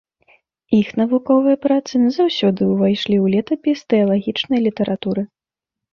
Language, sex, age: Belarusian, female, 19-29